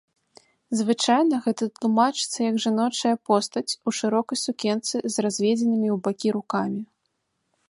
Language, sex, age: Belarusian, female, 19-29